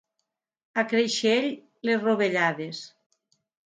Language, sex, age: Catalan, female, 50-59